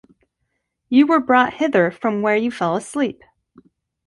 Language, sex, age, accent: English, female, 40-49, United States English